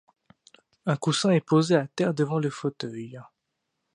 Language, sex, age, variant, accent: French, male, under 19, Français d'Europe, Français de Suisse